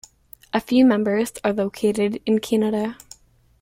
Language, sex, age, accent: English, female, under 19, United States English